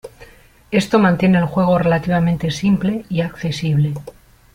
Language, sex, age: Spanish, female, 50-59